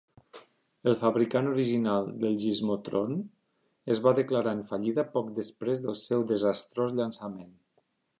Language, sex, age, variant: Catalan, male, 40-49, Nord-Occidental